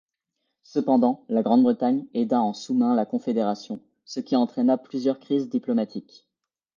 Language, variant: French, Français de métropole